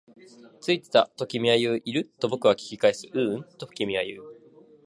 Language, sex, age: Japanese, male, 19-29